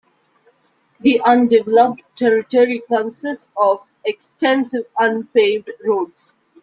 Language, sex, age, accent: English, female, 19-29, India and South Asia (India, Pakistan, Sri Lanka)